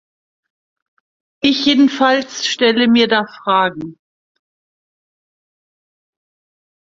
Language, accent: German, Deutschland Deutsch